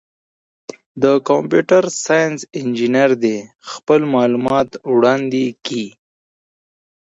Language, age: Pashto, 19-29